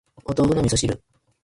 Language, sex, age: Japanese, female, 40-49